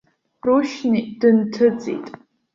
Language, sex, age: Abkhazian, female, under 19